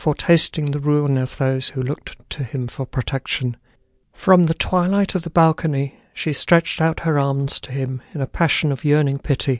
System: none